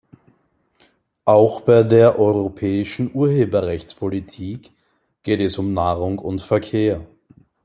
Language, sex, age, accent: German, male, 19-29, Österreichisches Deutsch